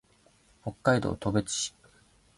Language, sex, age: Japanese, male, 19-29